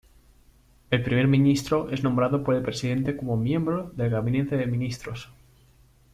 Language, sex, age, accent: Spanish, male, 19-29, España: Centro-Sur peninsular (Madrid, Toledo, Castilla-La Mancha)